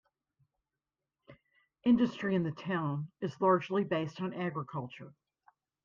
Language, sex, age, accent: English, female, 60-69, United States English